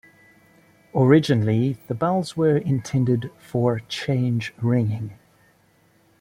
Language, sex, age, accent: English, male, 30-39, Southern African (South Africa, Zimbabwe, Namibia)